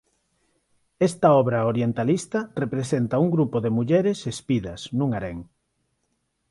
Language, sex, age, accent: Galician, male, 50-59, Neofalante